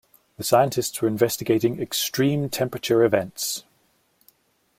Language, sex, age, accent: English, male, 40-49, England English